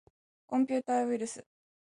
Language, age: Japanese, 19-29